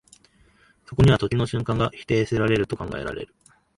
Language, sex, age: Japanese, male, 19-29